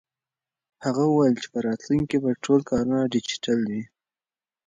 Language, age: Pashto, 19-29